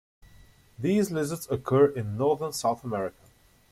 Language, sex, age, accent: English, male, 19-29, United States English